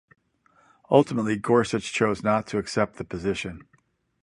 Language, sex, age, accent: English, male, 60-69, United States English